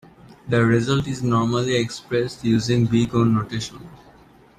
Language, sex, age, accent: English, male, under 19, United States English